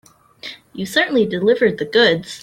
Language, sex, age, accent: English, female, 19-29, United States English